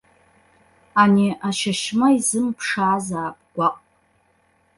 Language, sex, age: Abkhazian, female, 30-39